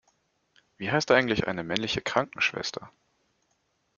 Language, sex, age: German, male, 19-29